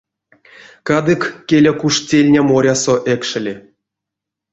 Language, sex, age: Erzya, male, 30-39